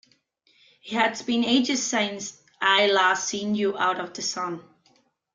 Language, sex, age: English, female, 19-29